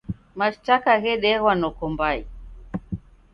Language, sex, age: Taita, female, 60-69